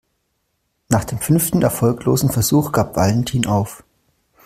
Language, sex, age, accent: German, male, 19-29, Deutschland Deutsch